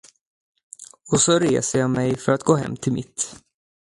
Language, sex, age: Swedish, male, 30-39